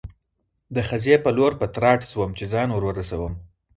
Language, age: Pashto, 19-29